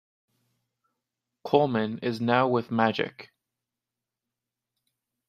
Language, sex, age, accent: English, male, 30-39, Canadian English